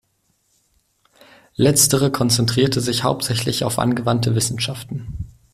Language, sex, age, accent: German, male, 19-29, Deutschland Deutsch